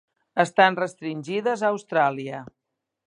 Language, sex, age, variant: Catalan, female, 50-59, Central